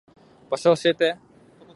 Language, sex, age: Japanese, male, 19-29